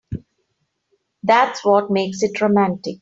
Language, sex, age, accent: English, female, 50-59, India and South Asia (India, Pakistan, Sri Lanka)